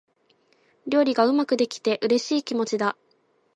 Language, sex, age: Japanese, female, 19-29